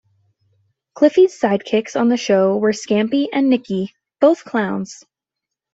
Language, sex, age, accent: English, female, 19-29, United States English